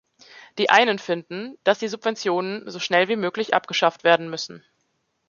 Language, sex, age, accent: German, female, 30-39, Deutschland Deutsch